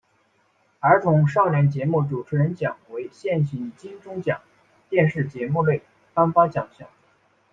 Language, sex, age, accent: Chinese, male, 19-29, 出生地：湖南省